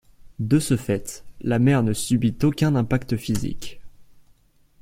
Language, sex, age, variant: French, male, under 19, Français de métropole